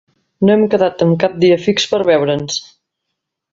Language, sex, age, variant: Catalan, female, 40-49, Central